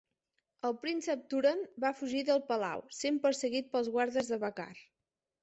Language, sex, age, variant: Catalan, female, 30-39, Central